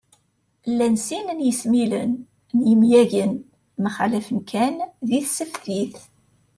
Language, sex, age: Kabyle, female, 40-49